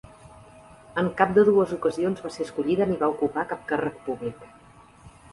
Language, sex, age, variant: Catalan, female, 40-49, Central